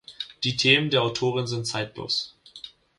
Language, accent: German, Deutschland Deutsch